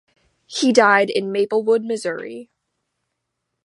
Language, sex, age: English, female, 19-29